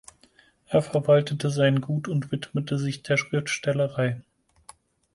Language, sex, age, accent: German, male, 30-39, Deutschland Deutsch